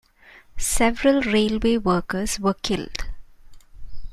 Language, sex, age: English, female, 30-39